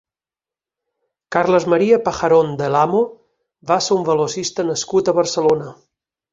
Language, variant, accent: Catalan, Balear, mallorquí